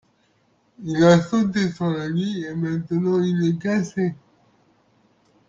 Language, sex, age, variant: French, male, 30-39, Français de métropole